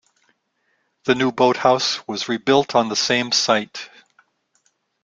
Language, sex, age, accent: English, male, 60-69, United States English